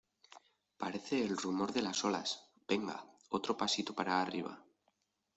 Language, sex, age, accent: Spanish, male, 19-29, España: Norte peninsular (Asturias, Castilla y León, Cantabria, País Vasco, Navarra, Aragón, La Rioja, Guadalajara, Cuenca)